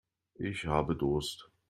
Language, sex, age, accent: German, male, 50-59, Deutschland Deutsch